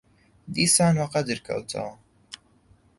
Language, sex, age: Central Kurdish, male, under 19